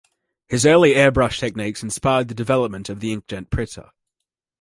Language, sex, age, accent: English, male, 19-29, Australian English